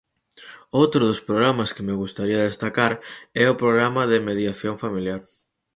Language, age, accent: Galician, 19-29, Atlántico (seseo e gheada)